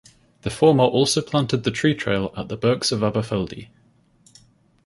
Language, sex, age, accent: English, male, under 19, England English